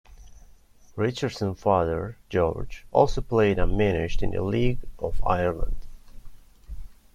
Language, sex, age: English, male, 19-29